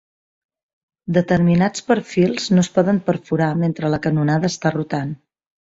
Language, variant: Catalan, Central